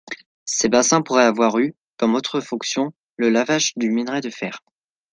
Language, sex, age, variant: French, male, under 19, Français de métropole